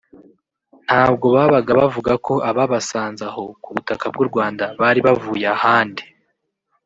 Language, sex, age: Kinyarwanda, male, 19-29